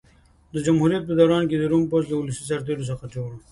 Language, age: Pashto, 19-29